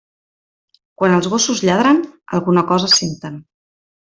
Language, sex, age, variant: Catalan, female, 30-39, Central